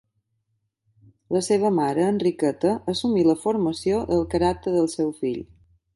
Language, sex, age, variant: Catalan, female, 50-59, Balear